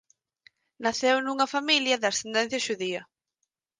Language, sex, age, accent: Galician, female, 19-29, Normativo (estándar)